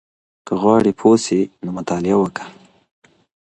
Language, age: Pashto, 30-39